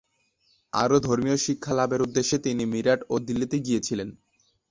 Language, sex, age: Bengali, male, 19-29